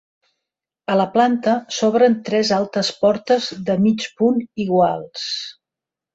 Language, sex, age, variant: Catalan, female, 50-59, Central